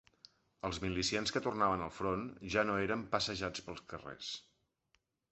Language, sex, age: Catalan, male, 50-59